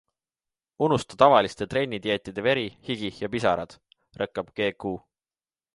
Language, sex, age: Estonian, male, 19-29